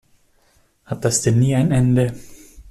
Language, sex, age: German, male, 30-39